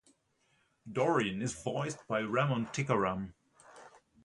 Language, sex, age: English, male, 30-39